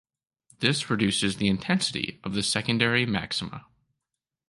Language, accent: English, Canadian English